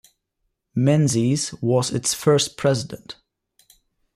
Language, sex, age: English, male, 19-29